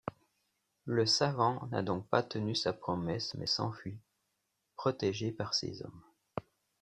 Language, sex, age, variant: French, male, 40-49, Français de métropole